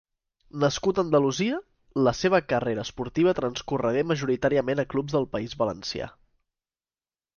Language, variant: Catalan, Central